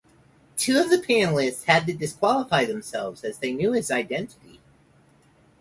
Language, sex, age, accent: English, male, 40-49, United States English